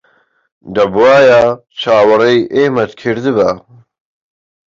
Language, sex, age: Central Kurdish, male, 19-29